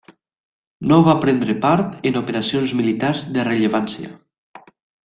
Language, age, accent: Catalan, under 19, valencià